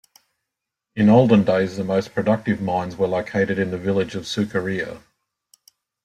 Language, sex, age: English, male, 50-59